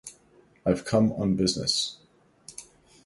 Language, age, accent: English, 19-29, Canadian English